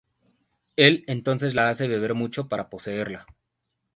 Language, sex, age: Spanish, male, 30-39